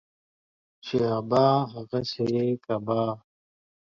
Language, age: Pashto, 40-49